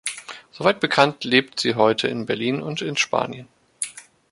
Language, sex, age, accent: German, male, 30-39, Deutschland Deutsch